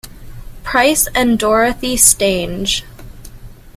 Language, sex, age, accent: English, female, under 19, Canadian English